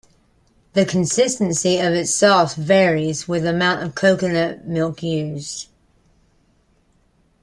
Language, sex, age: English, female, 40-49